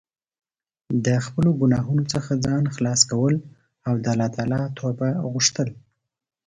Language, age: Pashto, 30-39